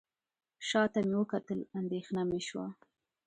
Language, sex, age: Pashto, female, 19-29